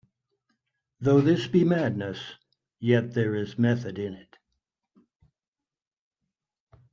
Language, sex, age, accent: English, male, 60-69, United States English